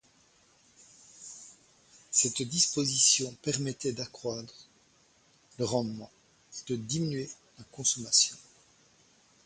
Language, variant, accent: French, Français d'Europe, Français de Belgique